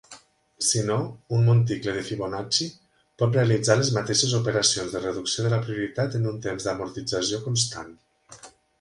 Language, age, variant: Catalan, 40-49, Nord-Occidental